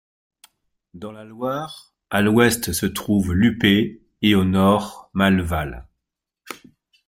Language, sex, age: French, male, 40-49